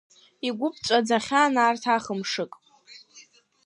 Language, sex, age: Abkhazian, female, under 19